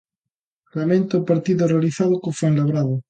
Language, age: Galician, 19-29